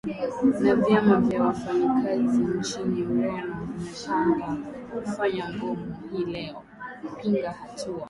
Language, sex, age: Swahili, female, 19-29